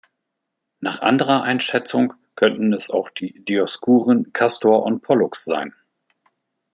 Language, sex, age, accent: German, male, 50-59, Deutschland Deutsch